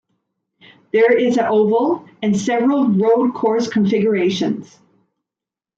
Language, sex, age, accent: English, female, 40-49, Canadian English